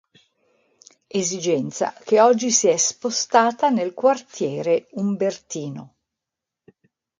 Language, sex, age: Italian, female, 60-69